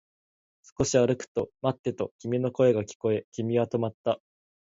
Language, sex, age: Japanese, male, 19-29